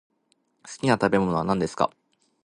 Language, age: Japanese, 19-29